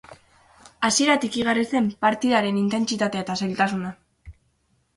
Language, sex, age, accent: Basque, female, under 19, Mendebalekoa (Araba, Bizkaia, Gipuzkoako mendebaleko herri batzuk)